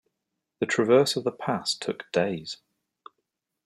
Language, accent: English, England English